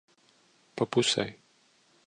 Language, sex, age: Latvian, male, 40-49